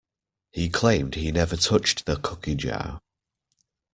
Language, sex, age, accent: English, male, 30-39, England English